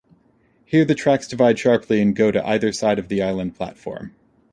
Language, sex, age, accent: English, male, 30-39, United States English